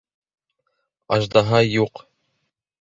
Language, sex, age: Bashkir, male, 30-39